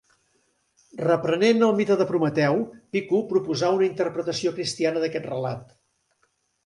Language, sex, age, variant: Catalan, male, 60-69, Central